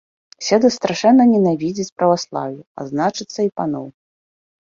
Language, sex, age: Belarusian, female, 30-39